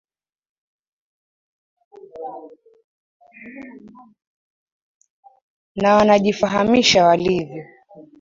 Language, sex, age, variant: Swahili, female, 19-29, Kiswahili cha Bara ya Kenya